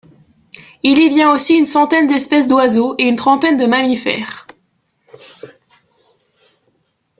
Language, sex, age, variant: French, female, 19-29, Français de métropole